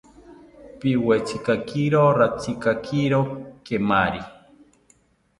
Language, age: South Ucayali Ashéninka, 40-49